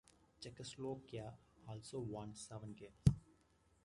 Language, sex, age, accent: English, male, 19-29, United States English